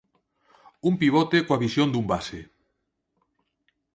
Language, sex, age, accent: Galician, male, 40-49, Normativo (estándar); Neofalante